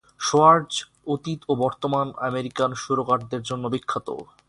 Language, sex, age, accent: Bengali, male, 19-29, Bengali